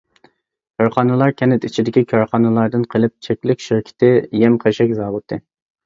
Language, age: Uyghur, 19-29